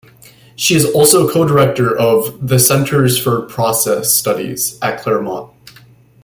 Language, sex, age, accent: English, male, 19-29, United States English